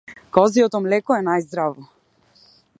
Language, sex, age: Macedonian, female, 19-29